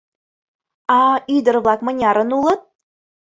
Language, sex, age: Mari, female, 19-29